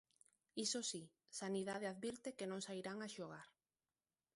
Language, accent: Galician, Neofalante